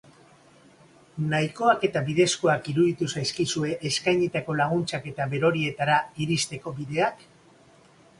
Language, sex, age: Basque, male, 50-59